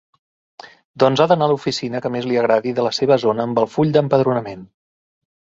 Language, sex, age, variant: Catalan, male, 40-49, Central